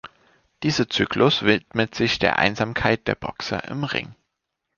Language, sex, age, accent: German, male, 30-39, Deutschland Deutsch